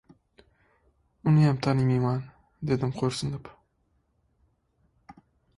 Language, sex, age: Uzbek, male, 19-29